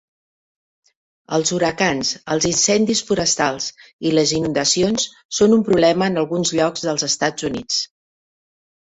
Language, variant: Catalan, Central